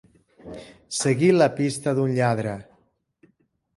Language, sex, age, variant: Catalan, male, 40-49, Central